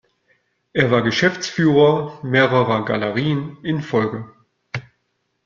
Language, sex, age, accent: German, male, 40-49, Deutschland Deutsch